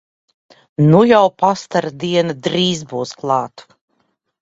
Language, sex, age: Latvian, female, 40-49